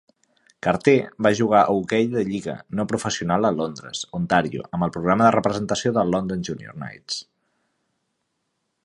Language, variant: Catalan, Central